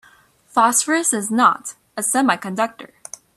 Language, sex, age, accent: English, female, 19-29, United States English